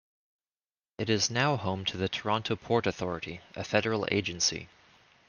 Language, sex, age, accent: English, male, 30-39, United States English